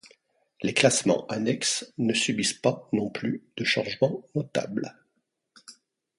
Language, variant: French, Français de métropole